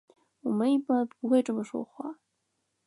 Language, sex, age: Chinese, female, 19-29